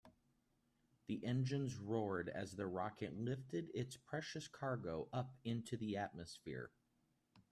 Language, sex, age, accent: English, male, 30-39, United States English